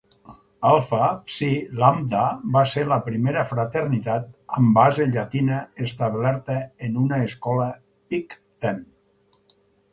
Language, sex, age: Catalan, male, 60-69